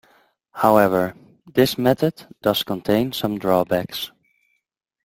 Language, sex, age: English, male, 30-39